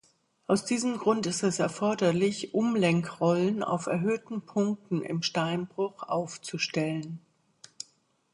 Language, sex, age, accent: German, female, 50-59, Deutschland Deutsch